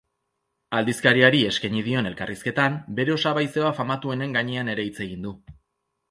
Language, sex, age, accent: Basque, male, 30-39, Erdialdekoa edo Nafarra (Gipuzkoa, Nafarroa)